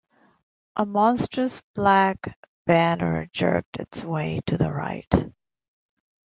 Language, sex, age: English, female, 50-59